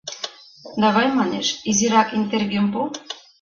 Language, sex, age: Mari, female, 40-49